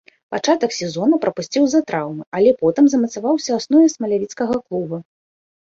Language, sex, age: Belarusian, female, 30-39